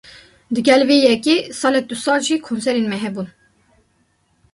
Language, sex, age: Kurdish, female, 19-29